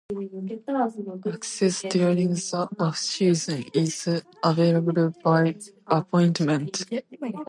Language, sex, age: English, female, under 19